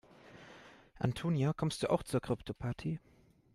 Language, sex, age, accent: German, male, under 19, Deutschland Deutsch